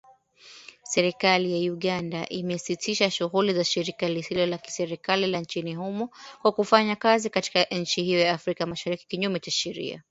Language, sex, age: Swahili, female, 19-29